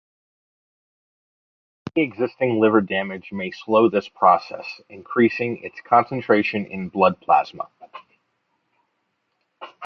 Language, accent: English, United States English